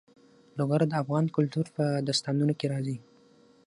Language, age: Pashto, under 19